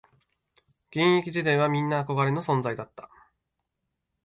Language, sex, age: Japanese, male, 19-29